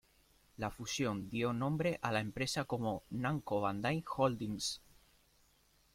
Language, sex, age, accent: Spanish, male, 19-29, España: Sur peninsular (Andalucia, Extremadura, Murcia)